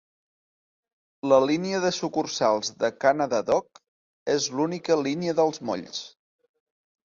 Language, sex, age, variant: Catalan, male, 40-49, Central